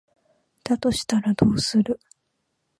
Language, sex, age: Japanese, female, 19-29